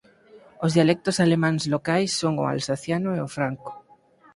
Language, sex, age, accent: Galician, male, 19-29, Central (gheada)